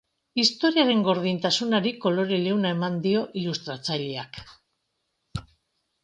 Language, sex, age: Basque, female, 50-59